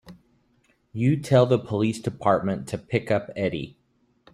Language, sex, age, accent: English, male, 30-39, United States English